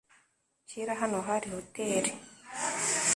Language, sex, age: Kinyarwanda, female, 19-29